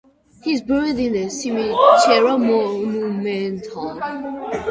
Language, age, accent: English, 19-29, United States English